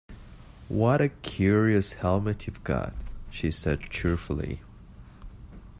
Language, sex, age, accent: English, male, 30-39, United States English